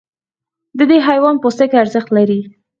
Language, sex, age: Pashto, female, 19-29